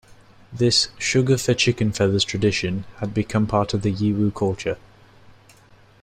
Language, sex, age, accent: English, male, under 19, England English